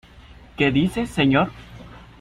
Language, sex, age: Spanish, male, 30-39